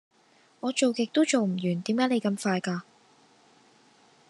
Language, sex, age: Cantonese, female, 19-29